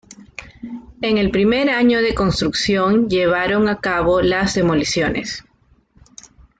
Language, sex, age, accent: Spanish, female, 40-49, Andino-Pacífico: Colombia, Perú, Ecuador, oeste de Bolivia y Venezuela andina